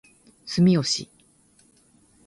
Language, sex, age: Japanese, female, 50-59